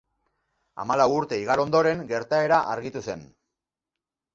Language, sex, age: Basque, male, 40-49